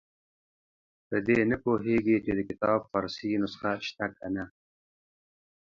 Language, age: Pashto, 30-39